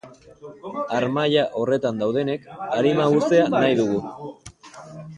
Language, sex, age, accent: Basque, male, 19-29, Erdialdekoa edo Nafarra (Gipuzkoa, Nafarroa)